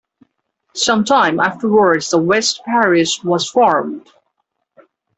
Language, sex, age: English, male, 19-29